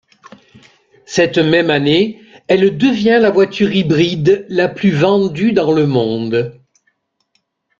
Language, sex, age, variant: French, male, 50-59, Français de métropole